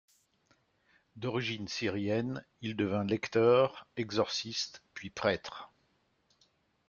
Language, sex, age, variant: French, male, 60-69, Français de métropole